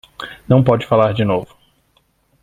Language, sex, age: Portuguese, male, 30-39